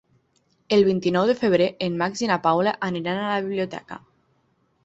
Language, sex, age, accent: Catalan, female, 19-29, Lleidatà